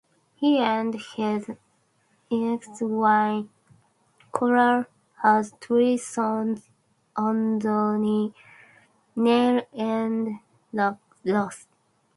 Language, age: English, 19-29